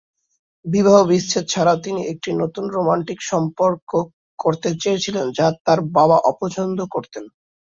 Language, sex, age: Bengali, male, under 19